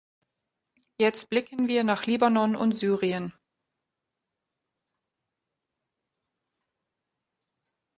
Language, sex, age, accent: German, female, 40-49, Deutschland Deutsch